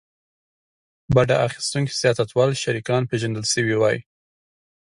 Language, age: Pashto, 19-29